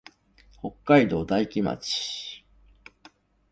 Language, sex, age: Japanese, male, 60-69